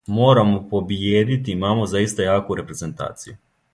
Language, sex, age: Serbian, male, 19-29